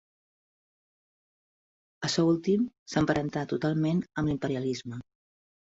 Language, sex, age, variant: Catalan, female, 40-49, Central